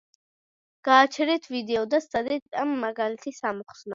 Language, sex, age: Georgian, female, under 19